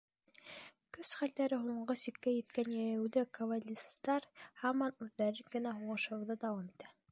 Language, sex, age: Bashkir, female, under 19